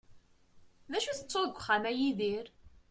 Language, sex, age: Kabyle, female, 19-29